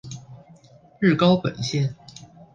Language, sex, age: Chinese, male, 19-29